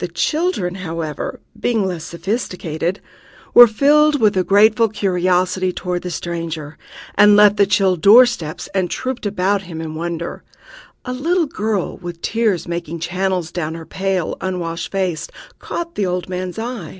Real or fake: real